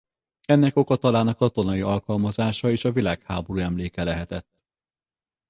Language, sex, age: Hungarian, male, 50-59